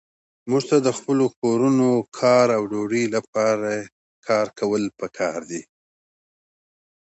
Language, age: Pashto, 40-49